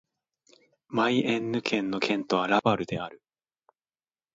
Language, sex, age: Japanese, male, 19-29